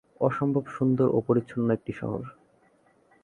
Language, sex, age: Bengali, male, 19-29